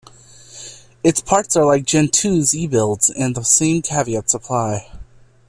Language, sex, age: English, male, 19-29